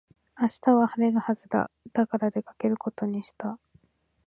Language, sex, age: Japanese, female, 19-29